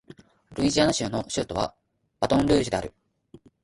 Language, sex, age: Japanese, male, 19-29